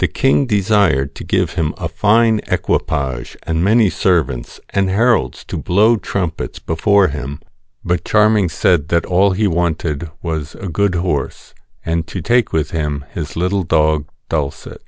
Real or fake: real